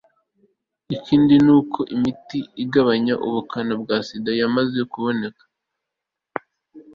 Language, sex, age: Kinyarwanda, male, 19-29